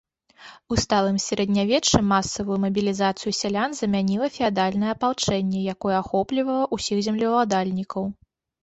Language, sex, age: Belarusian, female, 30-39